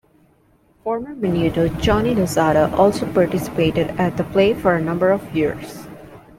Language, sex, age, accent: English, female, 19-29, India and South Asia (India, Pakistan, Sri Lanka)